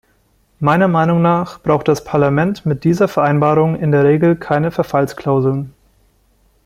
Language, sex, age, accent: German, female, 19-29, Deutschland Deutsch